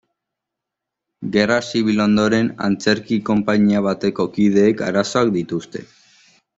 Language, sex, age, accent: Basque, male, under 19, Erdialdekoa edo Nafarra (Gipuzkoa, Nafarroa)